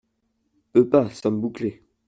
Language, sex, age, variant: French, male, 19-29, Français de métropole